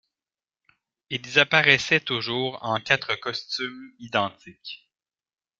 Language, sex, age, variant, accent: French, male, 30-39, Français d'Amérique du Nord, Français du Canada